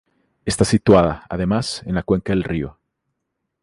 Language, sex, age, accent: Spanish, male, 30-39, México